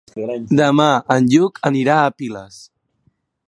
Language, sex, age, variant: Catalan, male, 19-29, Central